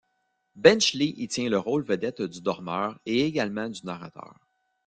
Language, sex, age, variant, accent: French, male, 40-49, Français d'Amérique du Nord, Français du Canada